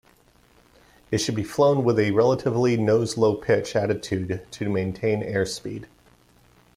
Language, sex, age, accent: English, male, 40-49, United States English